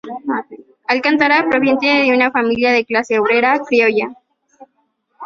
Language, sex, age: Spanish, female, 19-29